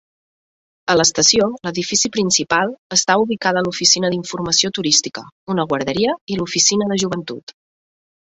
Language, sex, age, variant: Catalan, female, 30-39, Central